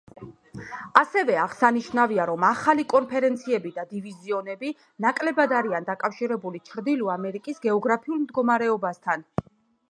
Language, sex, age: Georgian, female, 30-39